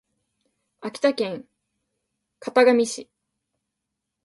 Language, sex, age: Japanese, female, 19-29